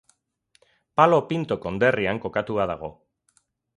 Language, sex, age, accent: Basque, male, 40-49, Mendebalekoa (Araba, Bizkaia, Gipuzkoako mendebaleko herri batzuk)